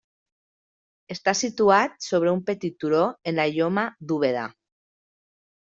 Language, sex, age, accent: Catalan, female, 30-39, valencià